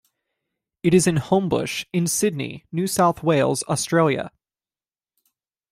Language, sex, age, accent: English, male, 19-29, United States English